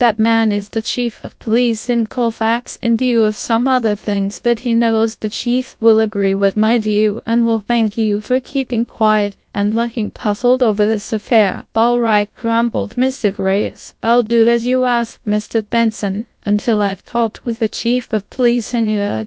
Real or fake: fake